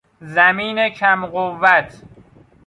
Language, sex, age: Persian, male, 19-29